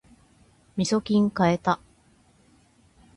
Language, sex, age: Japanese, female, 40-49